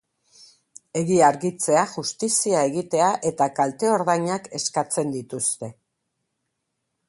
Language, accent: Basque, Mendebalekoa (Araba, Bizkaia, Gipuzkoako mendebaleko herri batzuk)